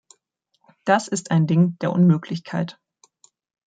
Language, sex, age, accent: German, female, 30-39, Deutschland Deutsch